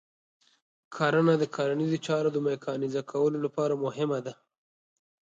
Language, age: Pashto, 30-39